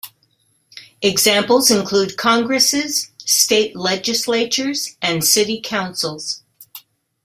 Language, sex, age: English, female, 60-69